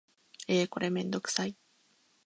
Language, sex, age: Japanese, female, 19-29